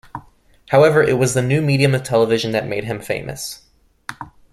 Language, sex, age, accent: English, male, 19-29, United States English